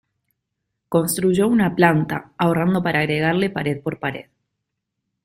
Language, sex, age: Spanish, female, 30-39